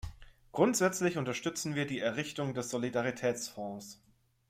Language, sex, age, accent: German, male, 30-39, Deutschland Deutsch